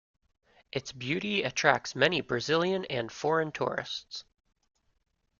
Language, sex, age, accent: English, male, 19-29, United States English